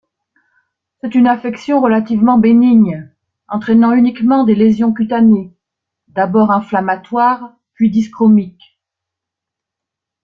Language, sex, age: French, female, 70-79